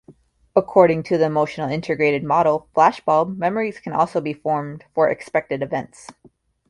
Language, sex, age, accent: English, female, 19-29, United States English